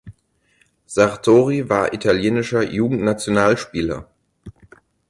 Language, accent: German, Deutschland Deutsch